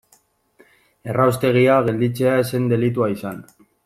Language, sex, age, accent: Basque, male, 19-29, Mendebalekoa (Araba, Bizkaia, Gipuzkoako mendebaleko herri batzuk)